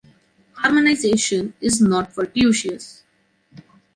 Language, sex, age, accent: English, female, 19-29, India and South Asia (India, Pakistan, Sri Lanka)